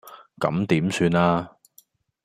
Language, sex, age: Cantonese, male, 40-49